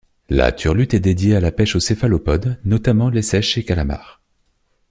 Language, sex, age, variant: French, male, 30-39, Français de métropole